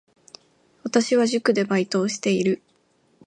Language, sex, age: Japanese, female, 19-29